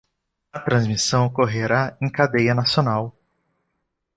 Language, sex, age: Portuguese, male, 19-29